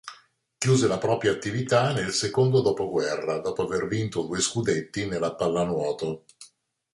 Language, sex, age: Italian, male, 60-69